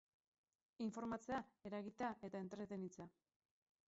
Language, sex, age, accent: Basque, female, 30-39, Mendebalekoa (Araba, Bizkaia, Gipuzkoako mendebaleko herri batzuk)